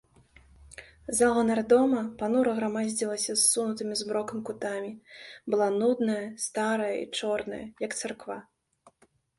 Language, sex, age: Belarusian, female, 19-29